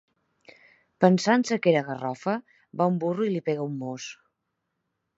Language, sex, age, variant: Catalan, female, 40-49, Central